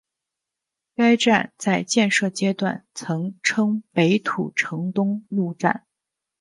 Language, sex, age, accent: Chinese, male, 19-29, 出生地：北京市